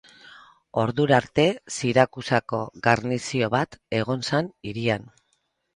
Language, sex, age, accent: Basque, female, 50-59, Mendebalekoa (Araba, Bizkaia, Gipuzkoako mendebaleko herri batzuk)